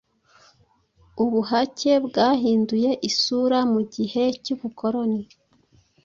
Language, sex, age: Kinyarwanda, female, 30-39